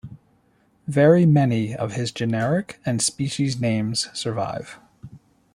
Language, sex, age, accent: English, male, 50-59, United States English